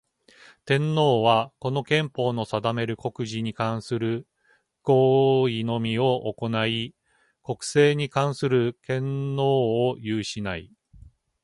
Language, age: Japanese, 50-59